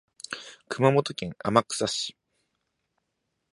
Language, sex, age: Japanese, male, 19-29